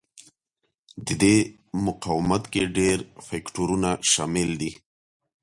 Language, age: Pashto, 30-39